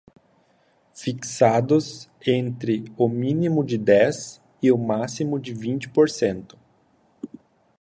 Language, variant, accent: Portuguese, Portuguese (Brasil), Gaucho